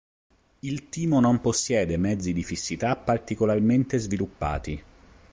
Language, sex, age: Italian, male, 30-39